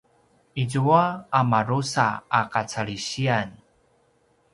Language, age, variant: Paiwan, 30-39, pinayuanan a kinaikacedasan (東排灣語)